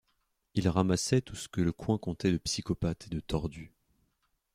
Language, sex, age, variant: French, male, 19-29, Français de métropole